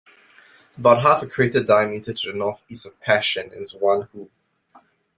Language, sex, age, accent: English, male, 19-29, Singaporean English